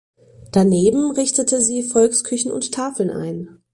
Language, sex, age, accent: German, female, 30-39, Deutschland Deutsch